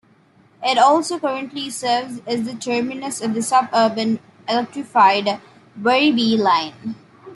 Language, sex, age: English, female, under 19